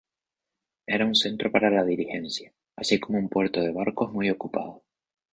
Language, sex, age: Spanish, male, 19-29